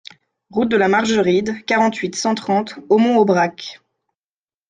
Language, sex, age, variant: French, female, 19-29, Français de métropole